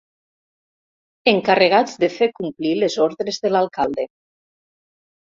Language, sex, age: Catalan, female, 60-69